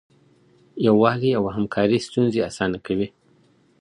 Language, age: Pashto, 30-39